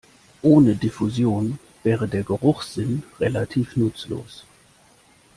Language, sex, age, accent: German, male, 30-39, Deutschland Deutsch